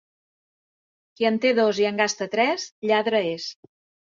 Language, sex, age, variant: Catalan, female, 50-59, Central